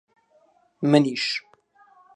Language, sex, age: Central Kurdish, male, 19-29